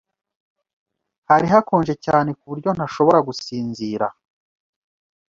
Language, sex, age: Kinyarwanda, male, 30-39